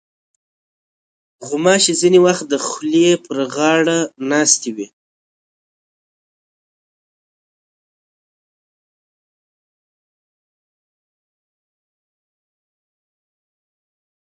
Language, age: Pashto, 30-39